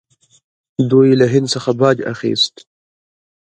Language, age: Pashto, 19-29